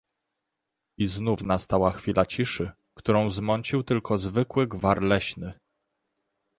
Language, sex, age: Polish, male, 30-39